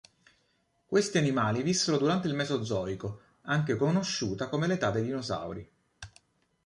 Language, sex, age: Italian, male, 40-49